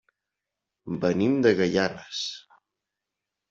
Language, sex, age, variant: Catalan, male, 19-29, Central